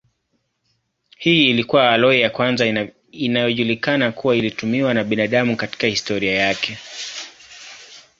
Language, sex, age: Swahili, male, 19-29